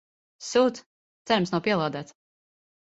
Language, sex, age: Latvian, female, 30-39